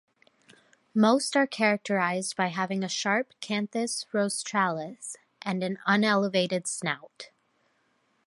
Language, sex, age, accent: English, female, 19-29, United States English